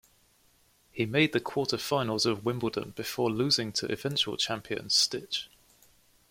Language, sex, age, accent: English, male, 19-29, England English